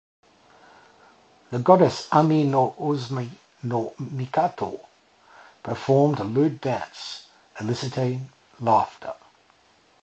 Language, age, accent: English, 50-59, Australian English